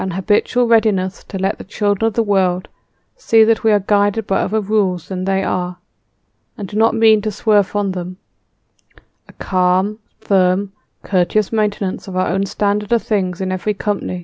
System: none